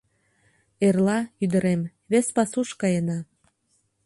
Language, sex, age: Mari, female, 19-29